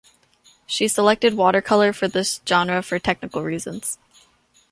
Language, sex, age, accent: English, female, 19-29, United States English